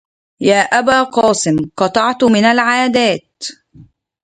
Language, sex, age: Arabic, female, 19-29